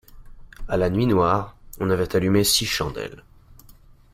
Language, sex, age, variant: French, male, under 19, Français de métropole